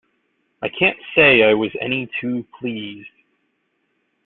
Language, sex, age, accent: English, male, 30-39, United States English